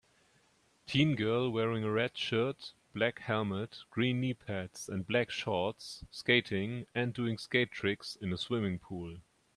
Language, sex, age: English, male, 30-39